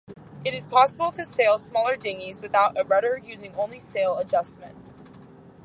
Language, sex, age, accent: English, female, under 19, United States English